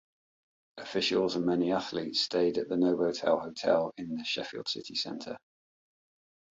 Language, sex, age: English, male, 40-49